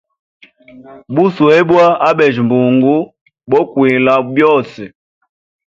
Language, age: Hemba, 30-39